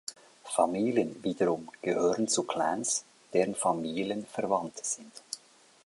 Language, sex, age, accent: German, male, 50-59, Schweizerdeutsch